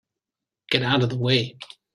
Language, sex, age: English, male, 40-49